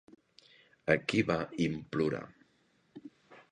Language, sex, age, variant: Catalan, male, 60-69, Central